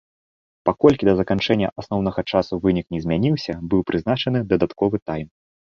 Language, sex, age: Belarusian, male, 19-29